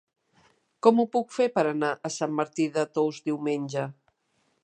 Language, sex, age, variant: Catalan, female, 50-59, Central